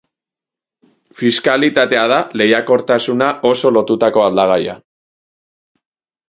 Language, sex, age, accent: Basque, male, 19-29, Mendebalekoa (Araba, Bizkaia, Gipuzkoako mendebaleko herri batzuk)